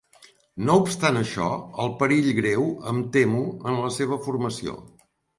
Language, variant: Catalan, Central